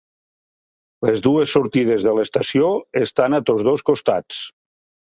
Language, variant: Catalan, Nord-Occidental